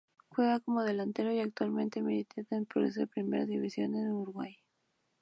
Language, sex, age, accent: Spanish, female, 19-29, México